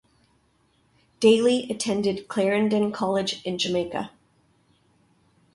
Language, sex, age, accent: English, female, 50-59, Canadian English